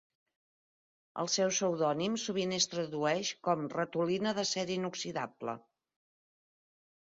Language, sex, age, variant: Catalan, female, 60-69, Central